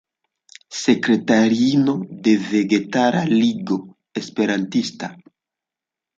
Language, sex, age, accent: Esperanto, male, 19-29, Internacia